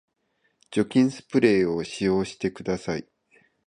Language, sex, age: Japanese, male, 30-39